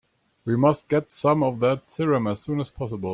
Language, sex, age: English, male, 50-59